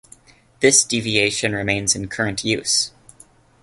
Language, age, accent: English, 19-29, Canadian English